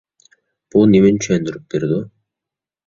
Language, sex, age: Uyghur, male, 19-29